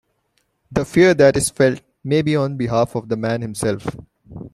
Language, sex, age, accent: English, male, 19-29, India and South Asia (India, Pakistan, Sri Lanka)